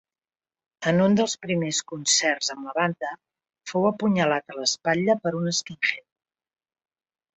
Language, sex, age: Catalan, female, 50-59